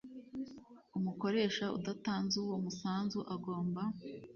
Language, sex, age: Kinyarwanda, female, 19-29